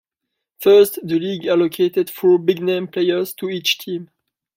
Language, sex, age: English, male, 19-29